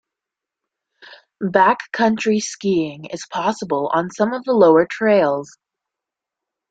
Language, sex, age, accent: English, female, under 19, United States English